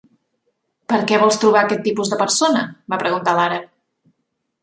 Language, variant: Catalan, Central